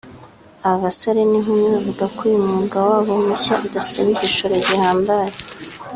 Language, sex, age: Kinyarwanda, female, 19-29